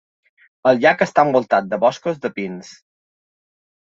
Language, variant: Catalan, Balear